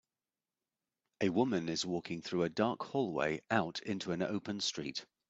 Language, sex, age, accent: English, male, 50-59, England English